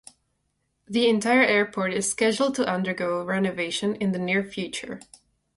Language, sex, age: English, female, 19-29